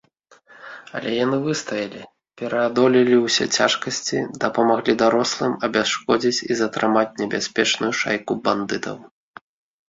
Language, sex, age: Belarusian, male, 40-49